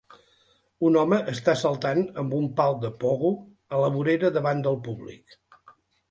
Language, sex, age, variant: Catalan, male, 60-69, Central